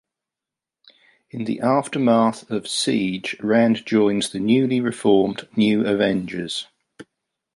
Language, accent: English, England English